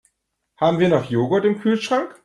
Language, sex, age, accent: German, male, 30-39, Deutschland Deutsch